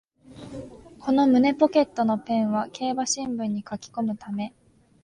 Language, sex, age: Japanese, female, 19-29